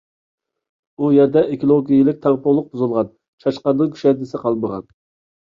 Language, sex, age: Uyghur, male, 19-29